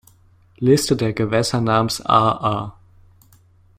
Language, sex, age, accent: German, male, under 19, Deutschland Deutsch